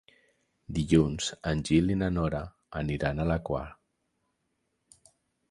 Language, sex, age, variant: Catalan, male, 40-49, Central